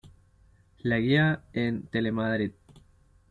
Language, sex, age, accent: Spanish, male, 19-29, Chileno: Chile, Cuyo